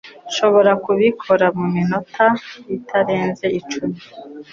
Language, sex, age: Kinyarwanda, female, 19-29